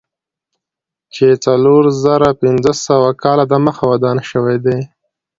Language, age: Pashto, 19-29